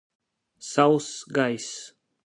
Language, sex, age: Latvian, male, 30-39